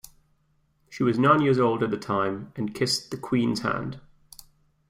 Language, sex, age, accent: English, male, 19-29, England English